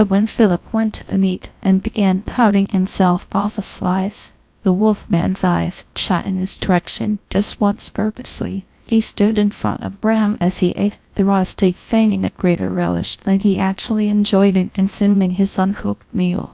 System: TTS, GlowTTS